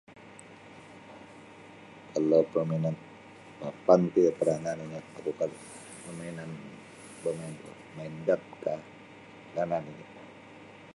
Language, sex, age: Sabah Bisaya, male, 40-49